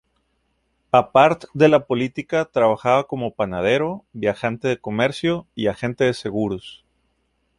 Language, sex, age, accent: Spanish, male, 40-49, México